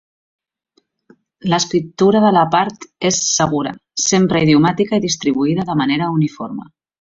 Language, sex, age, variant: Catalan, female, 40-49, Central